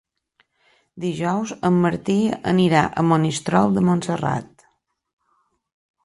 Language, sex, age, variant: Catalan, female, 50-59, Balear